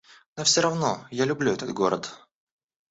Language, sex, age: Russian, male, 19-29